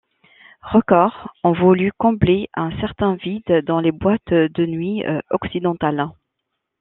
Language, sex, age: French, female, 30-39